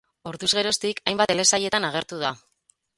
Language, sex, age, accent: Basque, female, 30-39, Mendebalekoa (Araba, Bizkaia, Gipuzkoako mendebaleko herri batzuk)